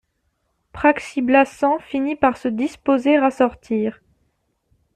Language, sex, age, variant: French, female, 19-29, Français de métropole